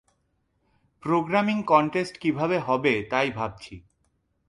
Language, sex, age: Bengali, male, 30-39